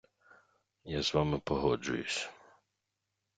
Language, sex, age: Ukrainian, male, 30-39